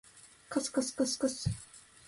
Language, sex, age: Japanese, female, 19-29